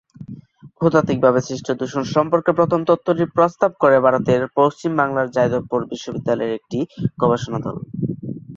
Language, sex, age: Bengali, male, under 19